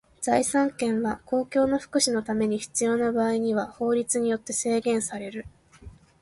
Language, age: Japanese, 19-29